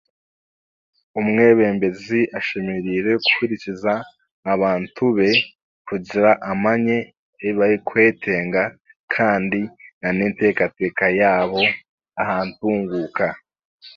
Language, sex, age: Chiga, male, 19-29